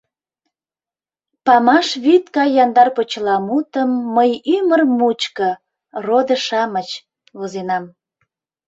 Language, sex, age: Mari, female, 40-49